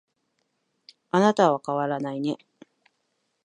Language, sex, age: Japanese, female, 40-49